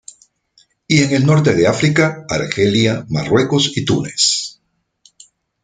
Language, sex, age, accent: Spanish, male, 50-59, Caribe: Cuba, Venezuela, Puerto Rico, República Dominicana, Panamá, Colombia caribeña, México caribeño, Costa del golfo de México